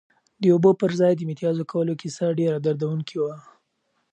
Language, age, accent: Pashto, 19-29, پکتیا ولایت، احمدزی